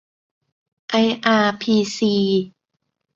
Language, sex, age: Thai, female, 50-59